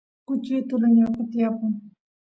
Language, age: Santiago del Estero Quichua, 30-39